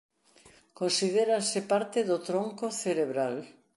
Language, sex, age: Galician, female, 60-69